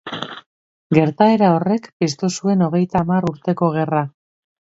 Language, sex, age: Basque, female, 40-49